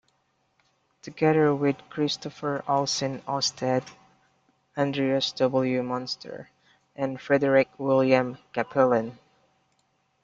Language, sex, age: English, male, 19-29